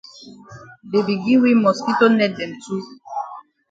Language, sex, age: Cameroon Pidgin, female, 40-49